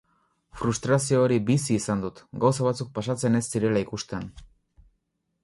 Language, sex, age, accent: Basque, male, 19-29, Mendebalekoa (Araba, Bizkaia, Gipuzkoako mendebaleko herri batzuk)